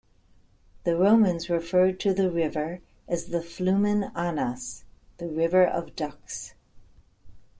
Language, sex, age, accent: English, female, 60-69, United States English